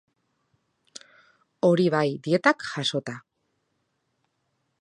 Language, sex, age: Basque, female, 30-39